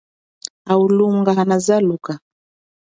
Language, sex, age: Chokwe, female, 40-49